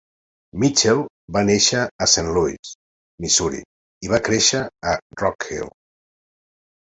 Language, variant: Catalan, Central